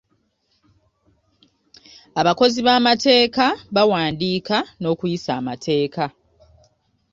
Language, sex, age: Ganda, female, 30-39